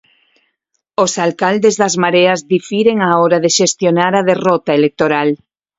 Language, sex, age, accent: Galician, female, 50-59, Normativo (estándar)